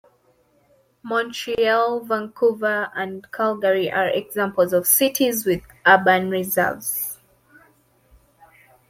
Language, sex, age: English, female, 19-29